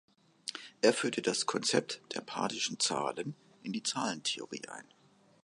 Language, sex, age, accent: German, male, 50-59, Deutschland Deutsch